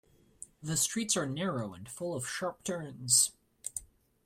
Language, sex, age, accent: English, male, 19-29, United States English